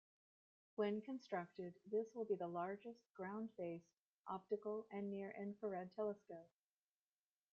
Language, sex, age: English, female, 40-49